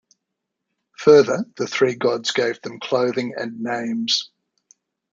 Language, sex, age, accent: English, male, 60-69, Australian English